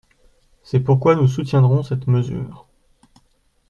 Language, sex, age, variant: French, male, 19-29, Français de métropole